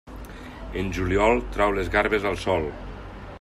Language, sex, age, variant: Catalan, male, 40-49, Nord-Occidental